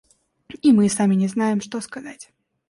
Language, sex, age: Russian, female, 19-29